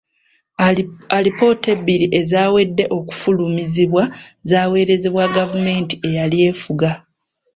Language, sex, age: Ganda, female, 19-29